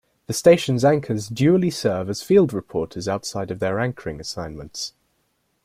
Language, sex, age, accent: English, male, 19-29, England English